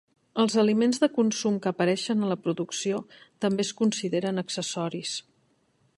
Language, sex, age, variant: Catalan, female, 50-59, Central